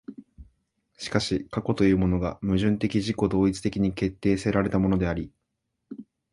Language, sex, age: Japanese, male, 19-29